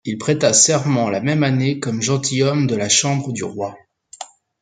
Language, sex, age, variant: French, male, 19-29, Français de métropole